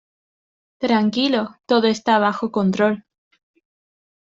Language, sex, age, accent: Spanish, female, under 19, España: Sur peninsular (Andalucia, Extremadura, Murcia)